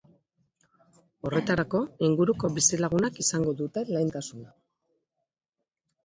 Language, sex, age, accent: Basque, female, 50-59, Mendebalekoa (Araba, Bizkaia, Gipuzkoako mendebaleko herri batzuk)